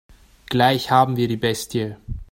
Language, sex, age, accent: German, male, 19-29, Österreichisches Deutsch